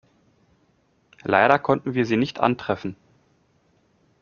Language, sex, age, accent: German, male, 30-39, Deutschland Deutsch